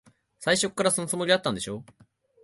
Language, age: Japanese, 19-29